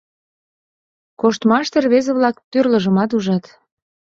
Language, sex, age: Mari, female, 30-39